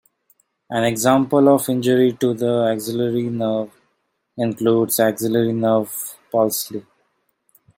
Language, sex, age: English, male, 19-29